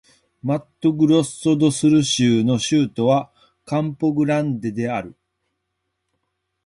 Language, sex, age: Japanese, male, 50-59